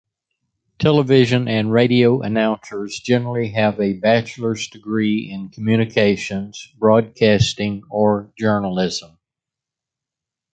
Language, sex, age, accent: English, male, 70-79, United States English